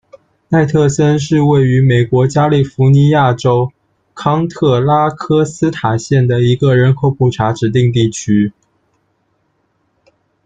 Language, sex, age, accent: Chinese, male, 19-29, 出生地：福建省